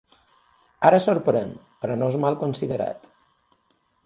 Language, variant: Catalan, Balear